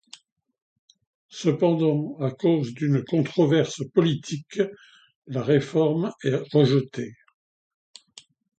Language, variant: French, Français de métropole